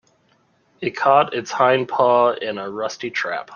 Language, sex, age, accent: English, male, 30-39, United States English